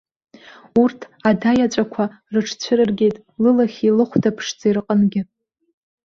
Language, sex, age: Abkhazian, female, 19-29